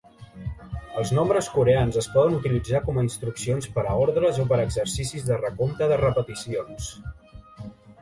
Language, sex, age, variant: Catalan, male, 19-29, Central